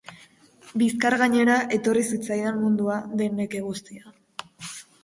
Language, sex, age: Basque, female, under 19